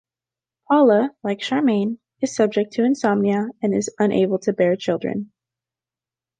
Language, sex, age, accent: English, female, under 19, United States English